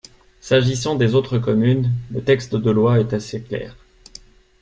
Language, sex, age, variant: French, male, 30-39, Français de métropole